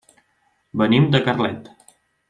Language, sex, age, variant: Catalan, male, 19-29, Central